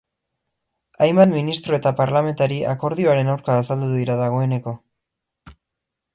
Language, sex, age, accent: Basque, male, 19-29, Erdialdekoa edo Nafarra (Gipuzkoa, Nafarroa)